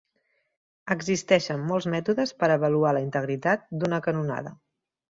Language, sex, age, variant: Catalan, female, 30-39, Central